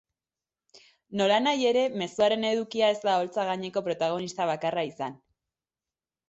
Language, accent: Basque, Erdialdekoa edo Nafarra (Gipuzkoa, Nafarroa)